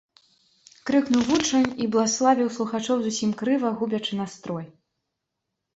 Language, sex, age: Belarusian, female, 19-29